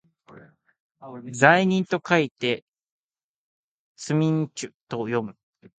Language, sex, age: Japanese, male, 19-29